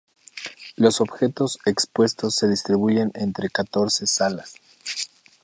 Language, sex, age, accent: Spanish, male, 19-29, México